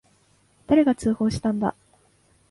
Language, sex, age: Japanese, female, 19-29